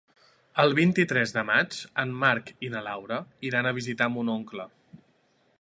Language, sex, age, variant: Catalan, male, 19-29, Central